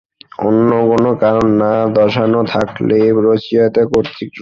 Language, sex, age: Bengali, male, 19-29